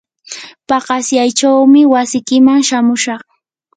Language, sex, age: Yanahuanca Pasco Quechua, female, 19-29